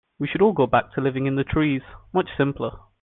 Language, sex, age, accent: English, male, 19-29, England English